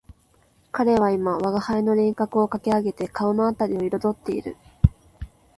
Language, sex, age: Japanese, female, 19-29